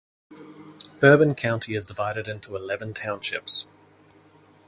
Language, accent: English, Australian English